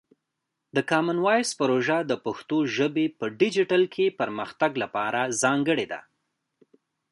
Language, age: Pashto, 19-29